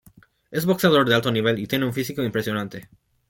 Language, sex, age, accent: Spanish, male, under 19, México